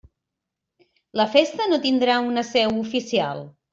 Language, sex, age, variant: Catalan, female, 50-59, Central